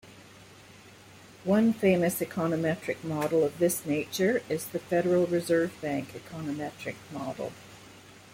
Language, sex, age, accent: English, female, 60-69, Canadian English